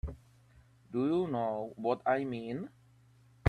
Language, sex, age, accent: English, male, 30-39, England English